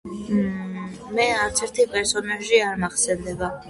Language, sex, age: Georgian, female, under 19